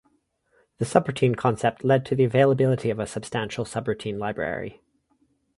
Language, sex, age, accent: English, male, 40-49, Canadian English